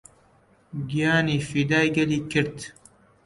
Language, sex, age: Central Kurdish, male, 30-39